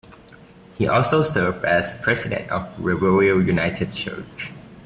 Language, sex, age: English, male, 19-29